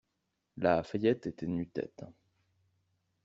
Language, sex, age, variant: French, male, 19-29, Français de métropole